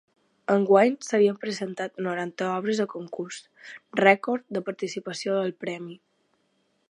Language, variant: Catalan, Balear